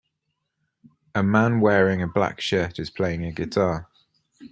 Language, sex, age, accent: English, male, 30-39, England English